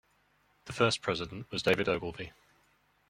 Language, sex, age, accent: English, male, 19-29, England English